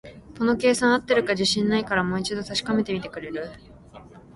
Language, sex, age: Japanese, female, under 19